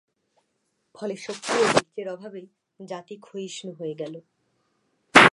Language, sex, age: Bengali, female, 19-29